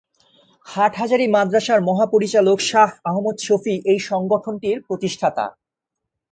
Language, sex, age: Bengali, male, 19-29